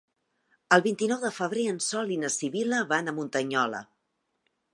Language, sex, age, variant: Catalan, female, 40-49, Central